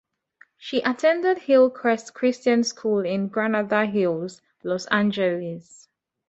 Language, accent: English, Southern African (South Africa, Zimbabwe, Namibia)